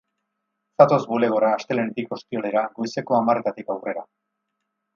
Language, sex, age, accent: Basque, male, 50-59, Erdialdekoa edo Nafarra (Gipuzkoa, Nafarroa)